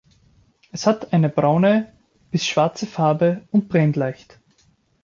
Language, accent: German, Österreichisches Deutsch